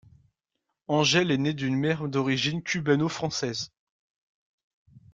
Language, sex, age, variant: French, male, 19-29, Français de métropole